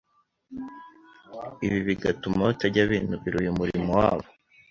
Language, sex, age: Kinyarwanda, male, under 19